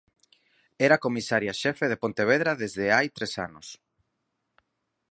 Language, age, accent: Galician, 30-39, Normativo (estándar)